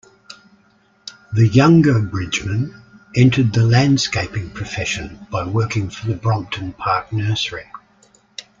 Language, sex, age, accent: English, male, 60-69, Australian English